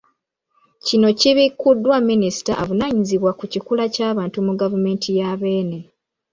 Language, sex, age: Ganda, female, 19-29